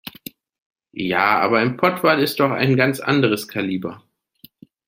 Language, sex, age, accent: German, male, 40-49, Deutschland Deutsch